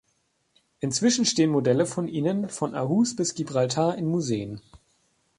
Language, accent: German, Deutschland Deutsch